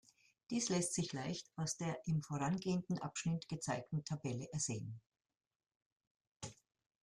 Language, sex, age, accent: German, female, 70-79, Deutschland Deutsch